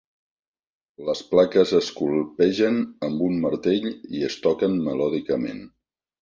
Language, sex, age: Catalan, male, 50-59